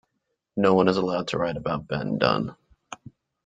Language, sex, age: English, male, 19-29